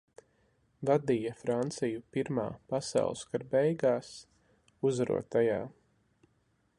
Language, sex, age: Latvian, male, 30-39